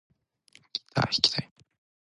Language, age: Japanese, 19-29